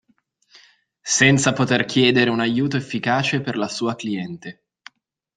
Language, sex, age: Italian, male, 30-39